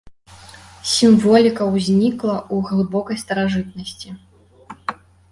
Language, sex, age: Belarusian, female, 19-29